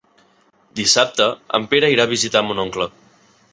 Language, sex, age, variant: Catalan, male, 19-29, Central